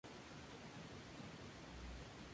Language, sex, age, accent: Spanish, male, 19-29, México